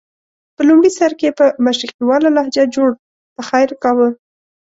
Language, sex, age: Pashto, female, 19-29